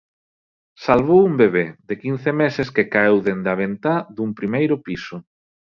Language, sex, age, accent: Galician, male, 30-39, Normativo (estándar)